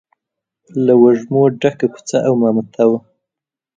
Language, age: Pashto, 19-29